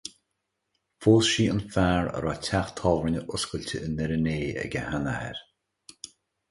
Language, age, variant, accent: Irish, 50-59, Gaeilge Chonnacht, Cainteoir dúchais, Gaeltacht